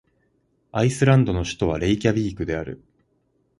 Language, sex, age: Japanese, male, 19-29